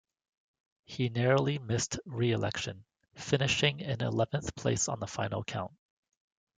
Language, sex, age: English, male, 19-29